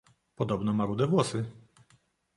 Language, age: Polish, 40-49